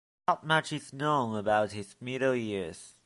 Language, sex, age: English, male, under 19